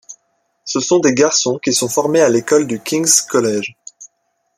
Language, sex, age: French, male, under 19